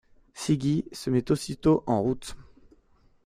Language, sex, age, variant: French, male, 30-39, Français de métropole